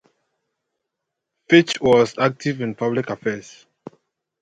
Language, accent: English, England English